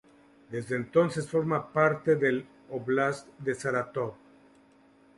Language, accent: Spanish, México